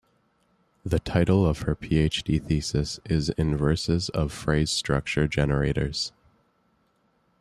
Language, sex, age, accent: English, male, 19-29, Canadian English